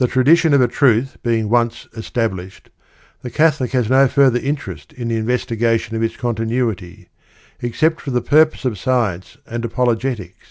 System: none